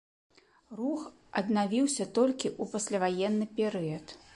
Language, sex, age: Belarusian, female, 30-39